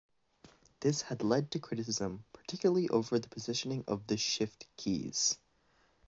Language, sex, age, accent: English, male, 19-29, Canadian English